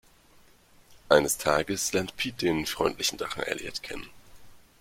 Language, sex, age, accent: German, male, 19-29, Deutschland Deutsch